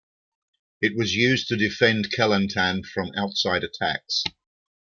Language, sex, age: English, male, 60-69